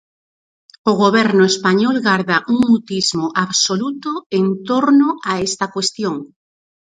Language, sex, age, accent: Galician, female, 40-49, Normativo (estándar)